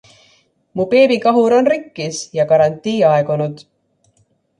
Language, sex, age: Estonian, female, 30-39